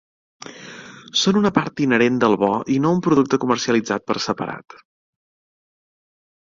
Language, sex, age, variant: Catalan, male, 30-39, Central